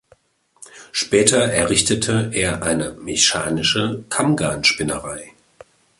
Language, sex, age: German, male, 40-49